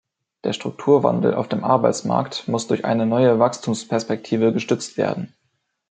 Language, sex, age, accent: German, male, under 19, Deutschland Deutsch